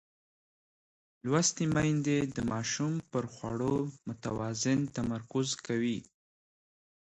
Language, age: Pashto, 19-29